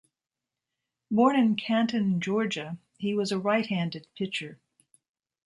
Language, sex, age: English, female, 60-69